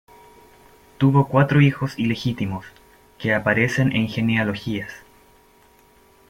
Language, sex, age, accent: Spanish, male, 19-29, Chileno: Chile, Cuyo